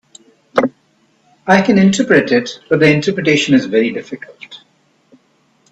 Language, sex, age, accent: English, male, 60-69, India and South Asia (India, Pakistan, Sri Lanka)